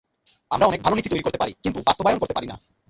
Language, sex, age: Bengali, male, 19-29